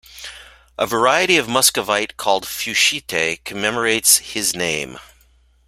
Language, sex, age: English, male, 50-59